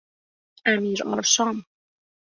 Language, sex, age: Persian, female, 30-39